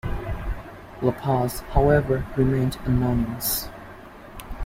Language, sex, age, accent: English, male, under 19, United States English